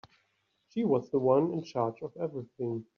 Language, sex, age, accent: English, male, 30-39, United States English